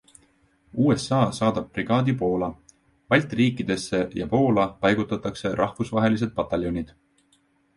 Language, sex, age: Estonian, male, 19-29